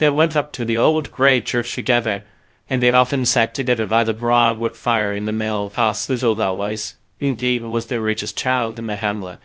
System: TTS, VITS